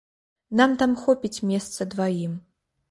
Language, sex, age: Belarusian, female, 19-29